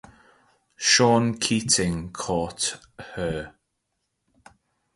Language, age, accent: English, 30-39, Welsh English